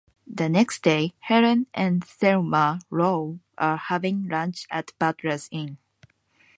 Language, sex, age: English, female, 19-29